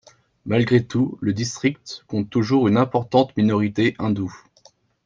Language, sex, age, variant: French, male, 19-29, Français de métropole